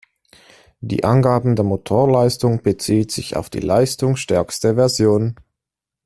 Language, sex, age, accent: German, male, 19-29, Schweizerdeutsch